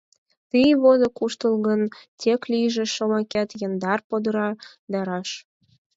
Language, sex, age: Mari, female, under 19